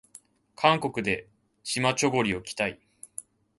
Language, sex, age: Japanese, male, 19-29